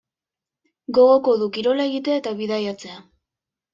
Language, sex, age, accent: Basque, female, under 19, Mendebalekoa (Araba, Bizkaia, Gipuzkoako mendebaleko herri batzuk)